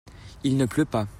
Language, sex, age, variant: French, male, under 19, Français de métropole